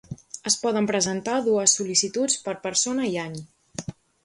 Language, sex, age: Catalan, female, 19-29